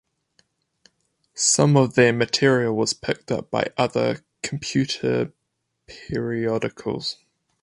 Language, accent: English, New Zealand English